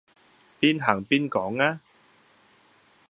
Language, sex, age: Cantonese, male, 30-39